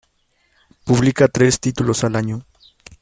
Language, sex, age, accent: Spanish, male, 19-29, México